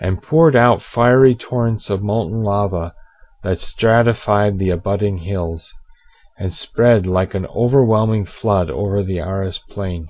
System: none